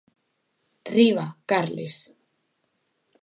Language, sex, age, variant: Catalan, female, under 19, Alacantí